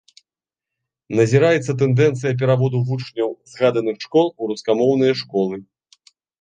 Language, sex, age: Belarusian, male, 30-39